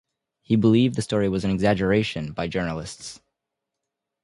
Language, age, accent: English, 19-29, United States English